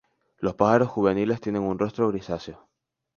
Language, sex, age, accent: Spanish, male, 19-29, España: Islas Canarias